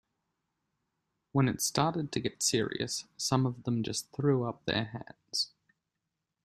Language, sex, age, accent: English, male, 19-29, Australian English